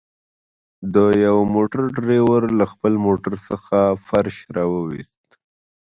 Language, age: Pashto, 19-29